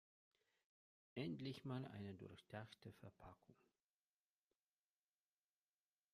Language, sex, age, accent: German, male, 40-49, Russisch Deutsch